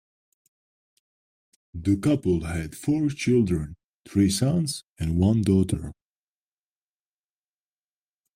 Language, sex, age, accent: English, male, 19-29, United States English